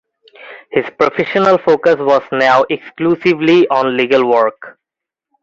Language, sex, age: English, male, under 19